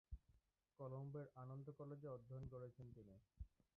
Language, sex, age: Bengali, male, 19-29